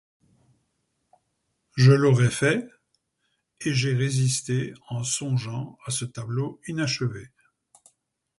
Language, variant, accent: French, Français d'Europe, Français de Belgique